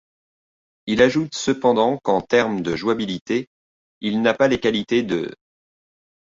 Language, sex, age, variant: French, male, 30-39, Français de métropole